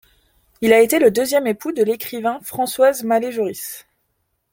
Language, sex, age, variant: French, female, 19-29, Français de métropole